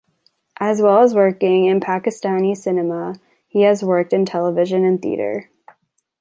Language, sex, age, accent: English, female, 19-29, United States English